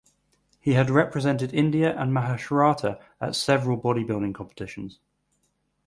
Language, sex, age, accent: English, male, 19-29, England English